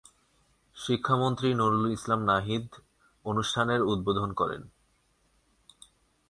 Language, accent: Bengali, Bangladeshi